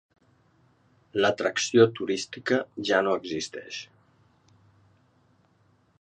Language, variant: Catalan, Central